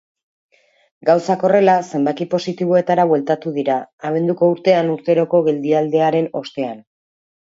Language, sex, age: Basque, female, 40-49